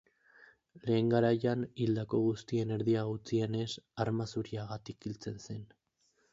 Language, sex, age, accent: Basque, male, 19-29, Mendebalekoa (Araba, Bizkaia, Gipuzkoako mendebaleko herri batzuk)